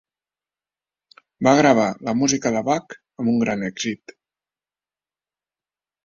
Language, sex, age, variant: Catalan, male, 40-49, Septentrional